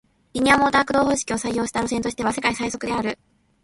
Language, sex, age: Japanese, female, 19-29